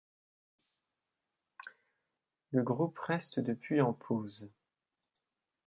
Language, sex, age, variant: French, male, 19-29, Français de métropole